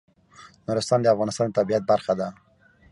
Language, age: Pashto, 19-29